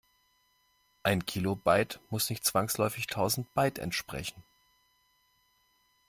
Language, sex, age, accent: German, male, 40-49, Deutschland Deutsch